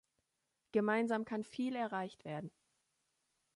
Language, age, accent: German, 30-39, Deutschland Deutsch